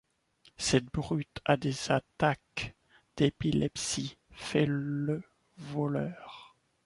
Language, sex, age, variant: French, male, 19-29, Français de métropole